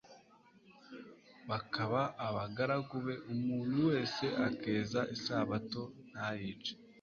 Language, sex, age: Kinyarwanda, male, 30-39